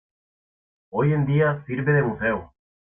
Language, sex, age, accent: Spanish, male, 19-29, América central